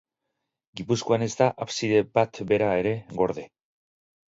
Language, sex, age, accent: Basque, male, 50-59, Mendebalekoa (Araba, Bizkaia, Gipuzkoako mendebaleko herri batzuk)